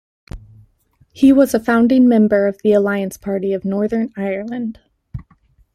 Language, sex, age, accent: English, female, 19-29, United States English